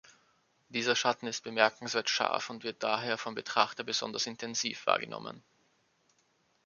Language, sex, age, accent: German, male, 19-29, Österreichisches Deutsch